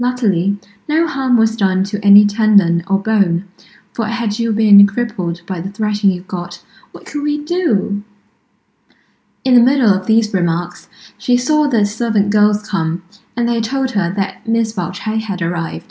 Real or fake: real